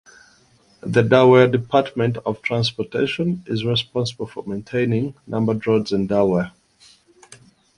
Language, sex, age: English, male, 19-29